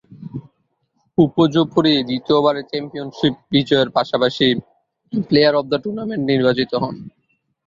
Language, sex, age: Bengali, male, 19-29